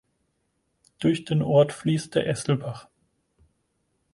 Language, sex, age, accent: German, male, 30-39, Deutschland Deutsch